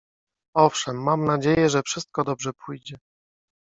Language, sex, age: Polish, male, 30-39